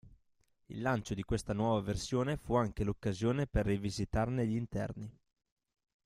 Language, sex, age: Italian, male, 30-39